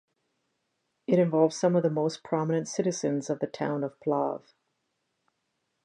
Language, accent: English, Canadian English